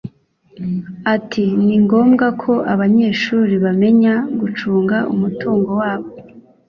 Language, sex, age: Kinyarwanda, female, 19-29